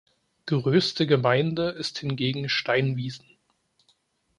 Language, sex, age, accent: German, male, 19-29, Deutschland Deutsch